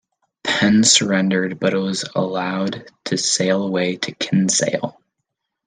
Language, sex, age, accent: English, male, under 19, United States English